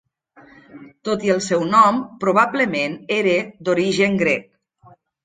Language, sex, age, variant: Catalan, female, 40-49, Nord-Occidental